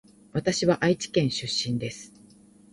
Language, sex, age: Japanese, female, 50-59